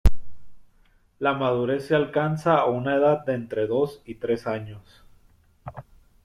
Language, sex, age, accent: Spanish, male, 40-49, México